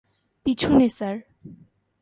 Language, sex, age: Bengali, female, 19-29